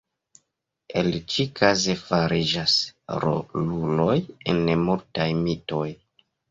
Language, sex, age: Esperanto, male, 30-39